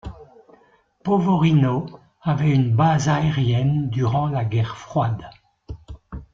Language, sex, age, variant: French, male, 60-69, Français de métropole